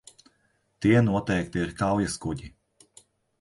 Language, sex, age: Latvian, male, 30-39